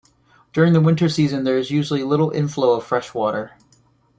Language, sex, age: English, male, 19-29